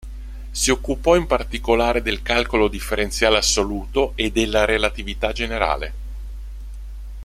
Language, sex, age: Italian, male, 50-59